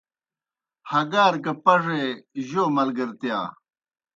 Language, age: Kohistani Shina, 60-69